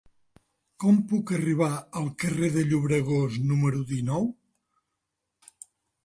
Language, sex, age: Catalan, male, 60-69